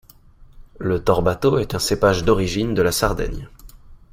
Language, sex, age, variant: French, male, under 19, Français de métropole